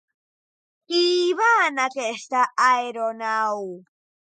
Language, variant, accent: Catalan, Central, central; septentrional